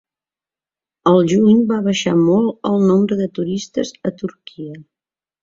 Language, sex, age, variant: Catalan, female, 50-59, Central